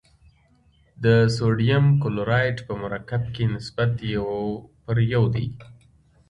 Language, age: Pashto, 19-29